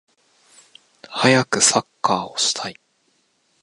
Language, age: Japanese, 19-29